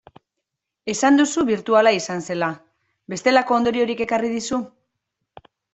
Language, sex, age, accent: Basque, female, 40-49, Mendebalekoa (Araba, Bizkaia, Gipuzkoako mendebaleko herri batzuk)